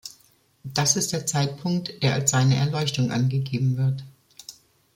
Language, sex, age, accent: German, female, 50-59, Deutschland Deutsch